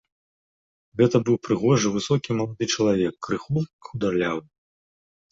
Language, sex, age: Belarusian, male, 30-39